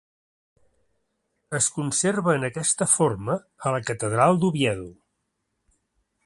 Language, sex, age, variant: Catalan, male, 60-69, Central